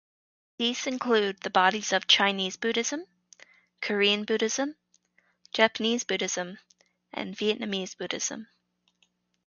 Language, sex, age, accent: English, female, 19-29, United States English; Canadian English